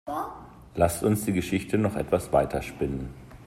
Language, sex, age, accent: German, male, 40-49, Deutschland Deutsch